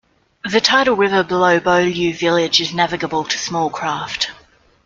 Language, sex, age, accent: English, female, 40-49, Australian English